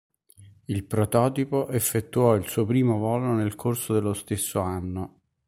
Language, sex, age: Italian, male, 60-69